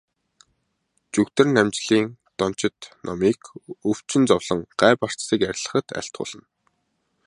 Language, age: Mongolian, 19-29